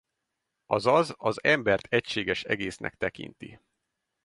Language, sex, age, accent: Hungarian, male, 30-39, budapesti